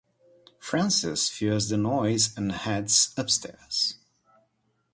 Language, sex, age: English, male, 30-39